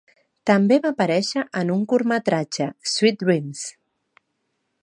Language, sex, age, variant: Catalan, female, 30-39, Central